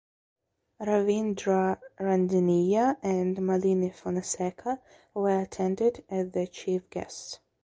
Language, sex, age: English, female, 19-29